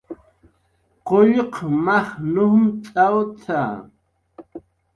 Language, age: Jaqaru, 40-49